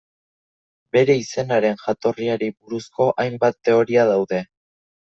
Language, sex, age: Basque, male, under 19